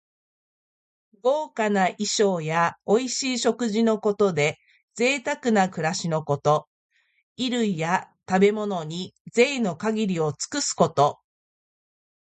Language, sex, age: Japanese, female, 40-49